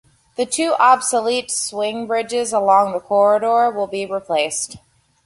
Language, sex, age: English, female, 19-29